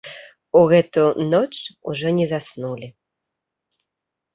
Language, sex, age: Belarusian, female, 30-39